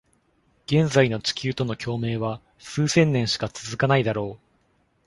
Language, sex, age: Japanese, male, 19-29